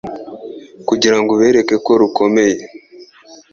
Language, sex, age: Kinyarwanda, male, 19-29